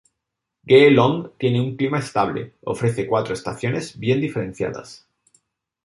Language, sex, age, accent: Spanish, male, 40-49, España: Sur peninsular (Andalucia, Extremadura, Murcia)